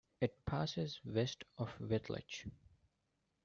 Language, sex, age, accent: English, male, 19-29, India and South Asia (India, Pakistan, Sri Lanka)